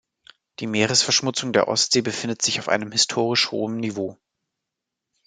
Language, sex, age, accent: German, male, 19-29, Deutschland Deutsch